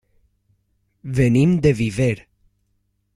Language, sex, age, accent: Catalan, male, under 19, valencià